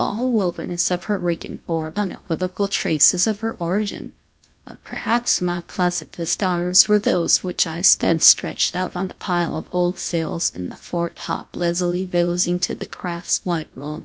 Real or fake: fake